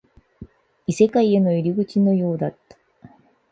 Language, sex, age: Japanese, female, 30-39